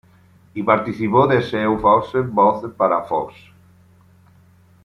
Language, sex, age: Spanish, male, 50-59